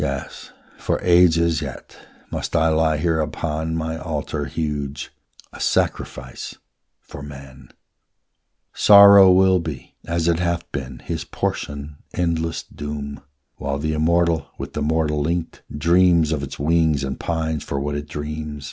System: none